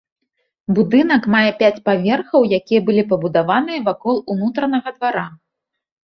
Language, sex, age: Belarusian, female, 30-39